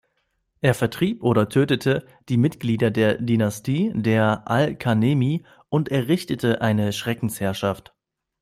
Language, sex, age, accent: German, male, 19-29, Deutschland Deutsch